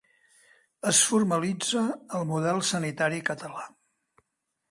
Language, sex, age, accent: Catalan, male, 60-69, Barceloní